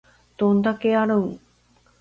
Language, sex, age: Japanese, female, 50-59